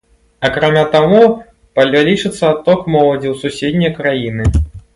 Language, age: Belarusian, 19-29